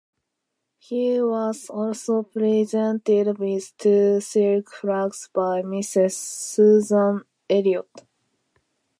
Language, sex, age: English, female, under 19